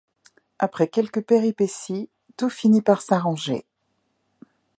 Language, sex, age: French, female, 50-59